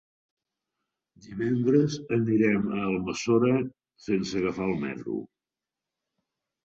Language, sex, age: Catalan, male, 60-69